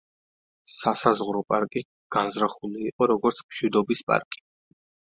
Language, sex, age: Georgian, male, 30-39